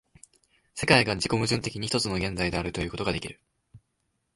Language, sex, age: Japanese, male, 19-29